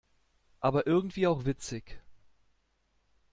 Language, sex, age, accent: German, male, 40-49, Deutschland Deutsch